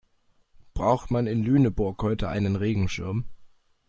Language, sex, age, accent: German, male, under 19, Deutschland Deutsch